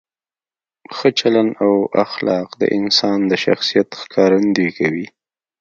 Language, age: Pashto, 30-39